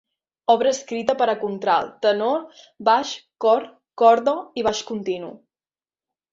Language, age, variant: Catalan, 19-29, Central